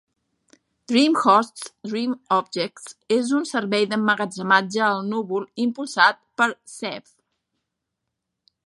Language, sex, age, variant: Catalan, female, 40-49, Central